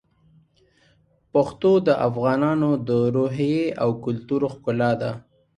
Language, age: Pashto, 19-29